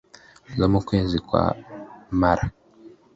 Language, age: Kinyarwanda, 19-29